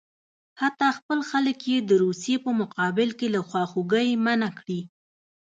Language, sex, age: Pashto, female, 30-39